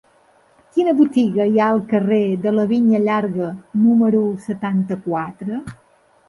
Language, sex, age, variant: Catalan, female, 50-59, Balear